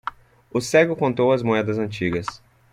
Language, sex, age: Portuguese, male, 30-39